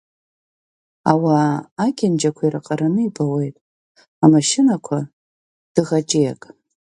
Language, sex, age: Abkhazian, female, 30-39